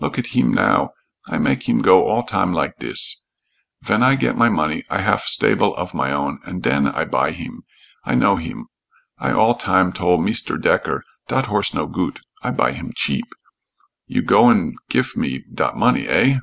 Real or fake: real